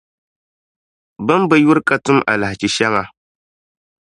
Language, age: Dagbani, 19-29